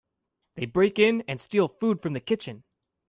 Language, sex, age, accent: English, male, 19-29, United States English